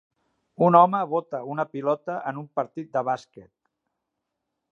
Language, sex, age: Catalan, male, 60-69